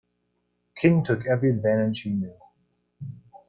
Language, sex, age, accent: English, male, under 19, United States English